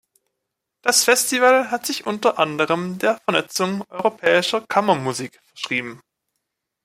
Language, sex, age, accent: German, male, 19-29, Deutschland Deutsch